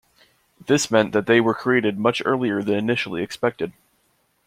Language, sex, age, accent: English, male, 19-29, United States English